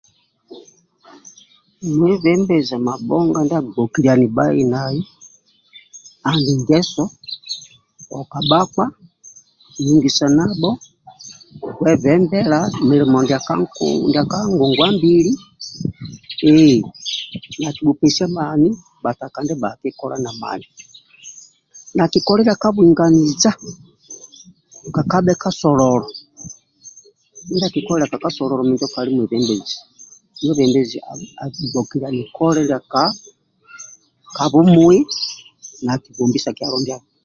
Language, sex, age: Amba (Uganda), male, 60-69